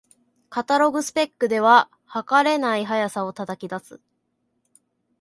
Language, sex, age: Japanese, male, 19-29